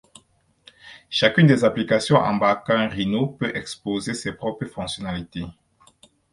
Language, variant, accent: French, Français d'Afrique subsaharienne et des îles africaines, Français du Cameroun